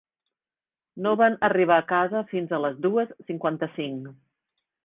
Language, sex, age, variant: Catalan, female, 50-59, Central